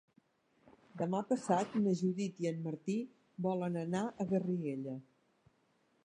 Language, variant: Catalan, Central